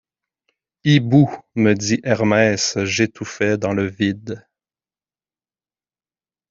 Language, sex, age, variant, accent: French, male, 30-39, Français d'Amérique du Nord, Français du Canada